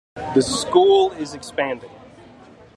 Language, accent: English, United States English